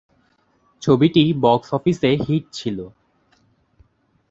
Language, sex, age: Bengali, male, under 19